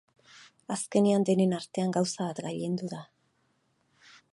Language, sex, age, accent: Basque, female, 50-59, Erdialdekoa edo Nafarra (Gipuzkoa, Nafarroa)